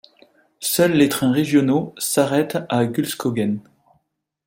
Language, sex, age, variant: French, male, 30-39, Français de métropole